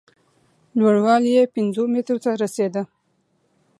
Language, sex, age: Pashto, female, 19-29